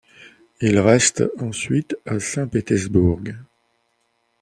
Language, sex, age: French, male, 50-59